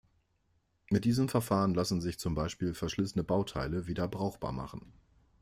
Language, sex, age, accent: German, male, 40-49, Deutschland Deutsch